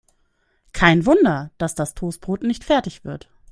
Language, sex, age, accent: German, female, 19-29, Deutschland Deutsch